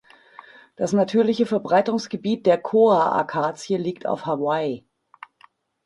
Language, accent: German, Süddeutsch